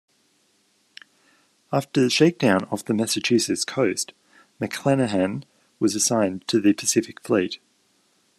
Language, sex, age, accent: English, male, 30-39, Australian English